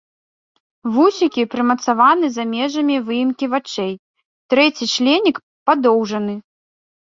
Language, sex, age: Belarusian, female, 30-39